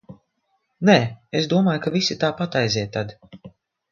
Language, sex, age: Latvian, female, 40-49